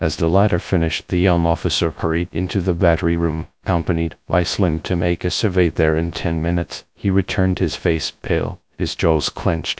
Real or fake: fake